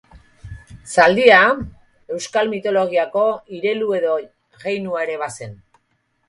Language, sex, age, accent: Basque, female, 40-49, Erdialdekoa edo Nafarra (Gipuzkoa, Nafarroa)